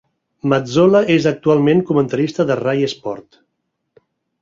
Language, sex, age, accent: Catalan, male, 60-69, Català central